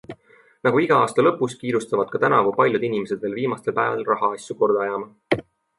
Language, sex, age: Estonian, male, 19-29